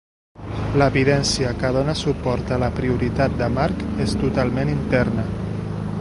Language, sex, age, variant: Catalan, male, 40-49, Central